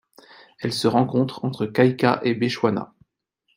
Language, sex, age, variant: French, male, 30-39, Français de métropole